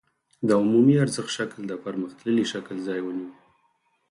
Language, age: Pashto, 30-39